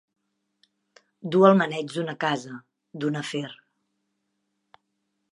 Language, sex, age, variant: Catalan, female, 40-49, Central